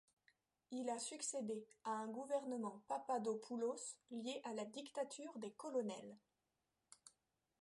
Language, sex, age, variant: French, female, 30-39, Français de métropole